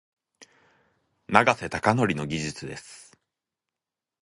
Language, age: Japanese, 19-29